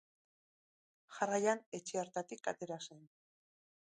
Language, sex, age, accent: Basque, female, 50-59, Erdialdekoa edo Nafarra (Gipuzkoa, Nafarroa)